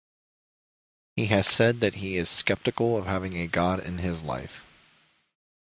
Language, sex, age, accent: English, male, 19-29, United States English